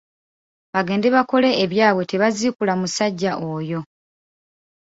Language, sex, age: Ganda, female, 19-29